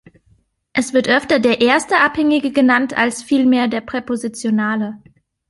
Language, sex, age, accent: German, female, 30-39, Deutschland Deutsch